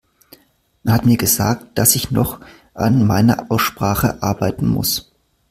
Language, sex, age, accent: German, male, 19-29, Deutschland Deutsch